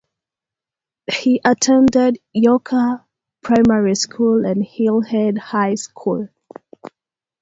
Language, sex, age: English, female, 19-29